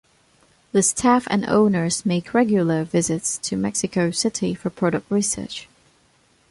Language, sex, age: English, female, under 19